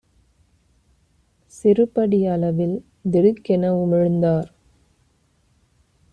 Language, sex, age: Tamil, female, 30-39